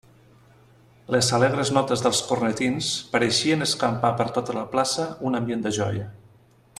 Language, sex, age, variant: Catalan, male, 40-49, Central